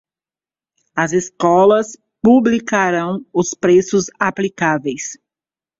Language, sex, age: Portuguese, female, 40-49